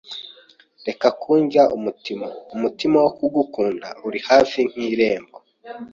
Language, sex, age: Kinyarwanda, male, 19-29